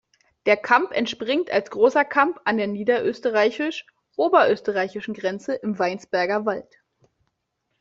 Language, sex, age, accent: German, female, 19-29, Deutschland Deutsch